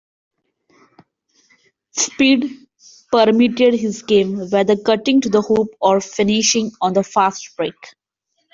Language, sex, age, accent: English, female, 19-29, India and South Asia (India, Pakistan, Sri Lanka)